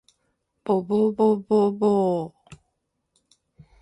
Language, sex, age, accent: Japanese, female, 50-59, 標準語